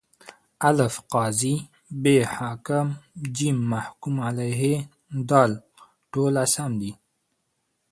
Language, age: Pashto, 19-29